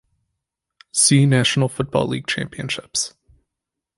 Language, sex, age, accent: English, male, 19-29, United States English